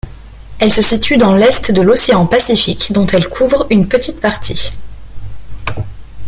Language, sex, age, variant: French, female, 19-29, Français de métropole